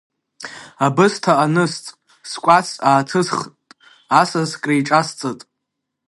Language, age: Abkhazian, under 19